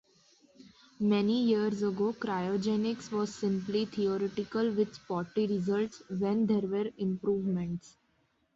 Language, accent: English, India and South Asia (India, Pakistan, Sri Lanka)